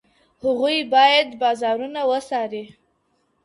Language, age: Pashto, under 19